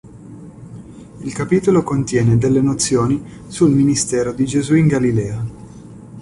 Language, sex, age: Italian, male, 19-29